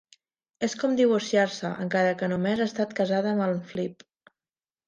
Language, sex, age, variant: Catalan, female, 30-39, Central